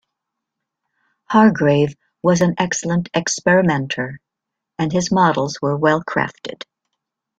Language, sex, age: English, female, 60-69